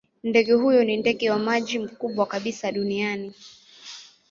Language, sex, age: Swahili, male, 30-39